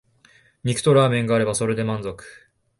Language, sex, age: Japanese, male, 19-29